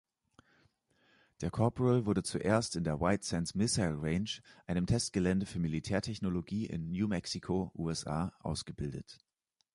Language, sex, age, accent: German, male, 30-39, Deutschland Deutsch